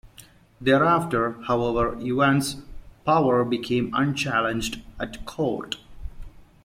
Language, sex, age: English, male, 19-29